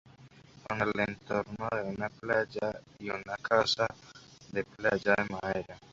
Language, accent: Spanish, España: Norte peninsular (Asturias, Castilla y León, Cantabria, País Vasco, Navarra, Aragón, La Rioja, Guadalajara, Cuenca)